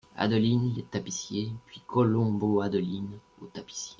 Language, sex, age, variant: French, male, 40-49, Français de métropole